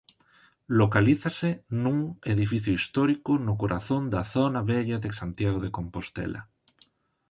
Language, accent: Galician, Normativo (estándar)